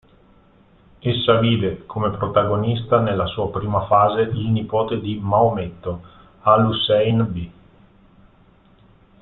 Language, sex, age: Italian, male, 40-49